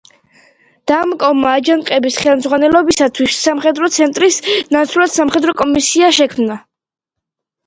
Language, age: Georgian, under 19